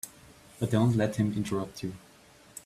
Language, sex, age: English, male, 30-39